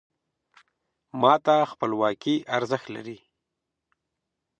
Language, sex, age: Pashto, male, 30-39